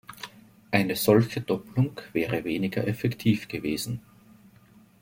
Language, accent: German, Österreichisches Deutsch